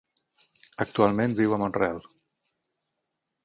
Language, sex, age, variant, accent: Catalan, male, 40-49, Tortosí, nord-occidental